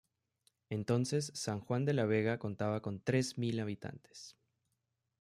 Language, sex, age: Spanish, male, 30-39